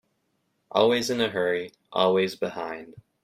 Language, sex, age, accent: English, male, 19-29, United States English